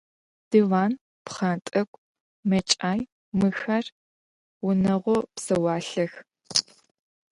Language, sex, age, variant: Adyghe, female, 19-29, Адыгабзэ (Кирил, пстэумэ зэдыряе)